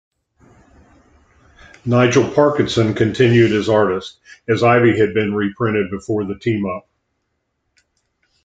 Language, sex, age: English, male, 60-69